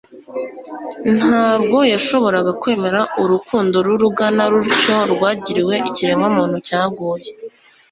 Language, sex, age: Kinyarwanda, female, 19-29